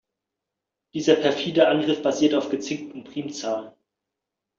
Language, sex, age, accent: German, male, 19-29, Deutschland Deutsch